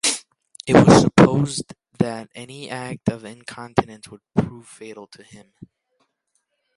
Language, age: English, under 19